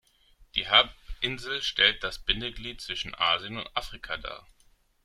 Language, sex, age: German, male, 30-39